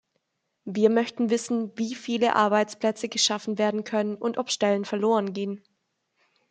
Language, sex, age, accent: German, female, 19-29, Deutschland Deutsch